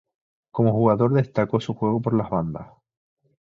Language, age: Spanish, 19-29